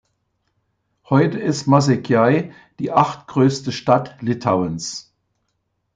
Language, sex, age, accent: German, male, 70-79, Deutschland Deutsch